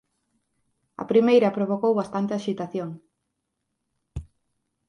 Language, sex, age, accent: Galician, female, 30-39, Atlántico (seseo e gheada)